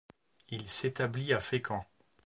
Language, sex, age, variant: French, male, 50-59, Français de métropole